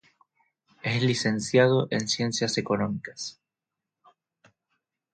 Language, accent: Spanish, Rioplatense: Argentina, Uruguay, este de Bolivia, Paraguay